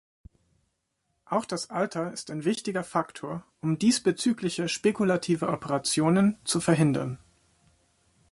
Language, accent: German, Deutschland Deutsch